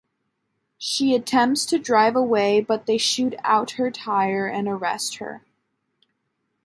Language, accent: English, United States English